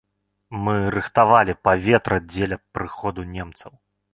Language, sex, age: Belarusian, male, 19-29